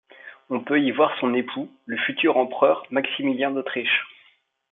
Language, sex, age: French, male, 30-39